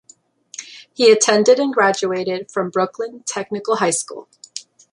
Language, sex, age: English, female, 30-39